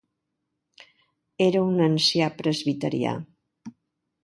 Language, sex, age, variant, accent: Catalan, female, 60-69, Balear, balear; central